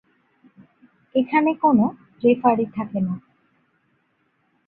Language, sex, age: Bengali, female, 19-29